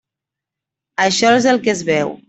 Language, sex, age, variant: Catalan, female, 19-29, Nord-Occidental